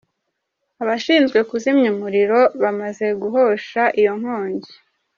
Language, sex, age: Kinyarwanda, male, 30-39